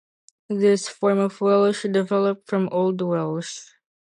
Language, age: English, under 19